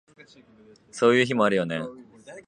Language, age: Japanese, 19-29